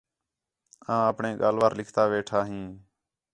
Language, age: Khetrani, 19-29